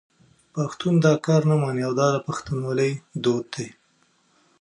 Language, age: Pashto, 30-39